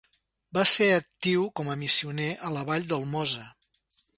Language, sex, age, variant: Catalan, male, 60-69, Septentrional